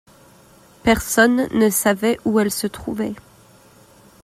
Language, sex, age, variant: French, female, 19-29, Français de métropole